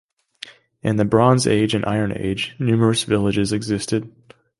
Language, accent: English, United States English